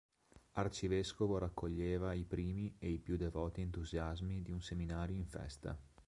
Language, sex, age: Italian, male, 19-29